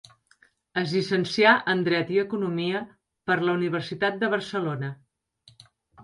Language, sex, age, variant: Catalan, female, 40-49, Septentrional